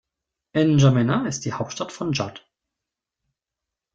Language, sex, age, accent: German, male, 30-39, Deutschland Deutsch